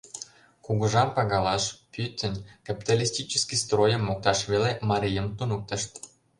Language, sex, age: Mari, male, 19-29